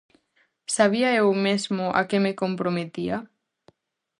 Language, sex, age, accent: Galician, female, 19-29, Normativo (estándar)